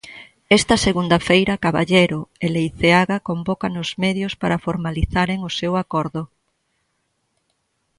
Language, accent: Galician, Atlántico (seseo e gheada)